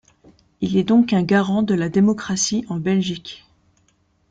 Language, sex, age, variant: French, female, 30-39, Français de métropole